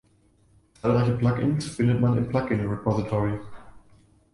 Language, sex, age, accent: German, male, 19-29, Deutschland Deutsch